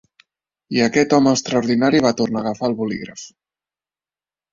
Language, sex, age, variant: Catalan, male, 40-49, Septentrional